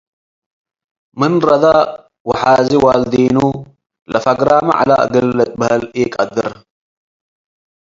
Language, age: Tigre, 30-39